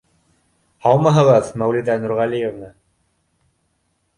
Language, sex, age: Bashkir, male, 19-29